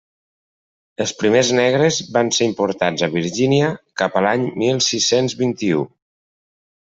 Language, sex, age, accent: Catalan, male, 40-49, valencià